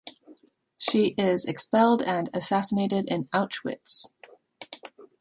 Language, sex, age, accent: English, female, 19-29, Canadian English